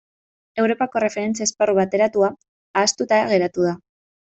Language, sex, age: Basque, female, 19-29